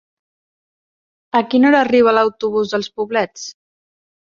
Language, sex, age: Catalan, female, 19-29